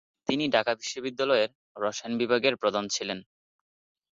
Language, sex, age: Bengali, male, 19-29